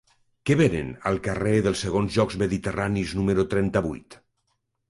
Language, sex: Catalan, male